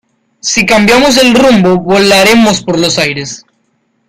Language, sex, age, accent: Spanish, male, under 19, Andino-Pacífico: Colombia, Perú, Ecuador, oeste de Bolivia y Venezuela andina